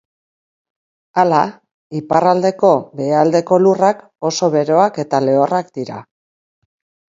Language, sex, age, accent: Basque, female, 50-59, Mendebalekoa (Araba, Bizkaia, Gipuzkoako mendebaleko herri batzuk)